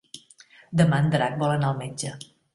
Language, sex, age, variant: Catalan, female, 50-59, Central